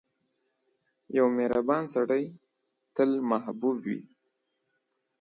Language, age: Pashto, 19-29